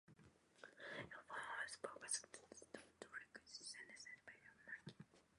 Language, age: English, 19-29